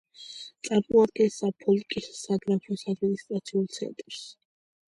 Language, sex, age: Georgian, female, under 19